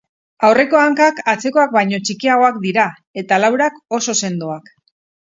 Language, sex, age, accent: Basque, female, 40-49, Erdialdekoa edo Nafarra (Gipuzkoa, Nafarroa)